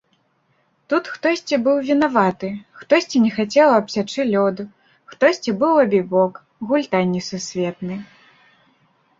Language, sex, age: Belarusian, female, 19-29